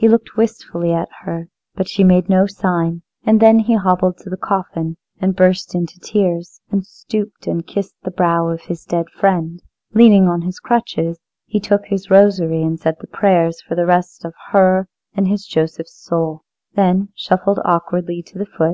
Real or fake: real